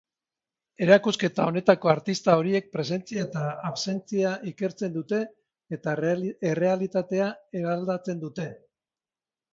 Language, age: Basque, 90+